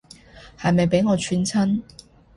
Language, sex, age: Cantonese, female, 30-39